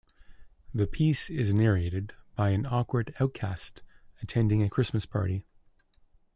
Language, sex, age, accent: English, male, 30-39, Canadian English